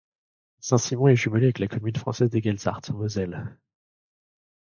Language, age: French, 30-39